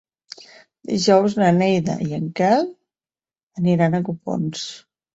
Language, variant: Catalan, Nord-Occidental